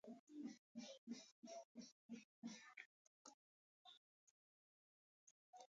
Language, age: Pashto, 19-29